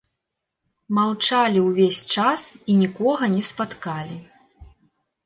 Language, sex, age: Belarusian, female, 30-39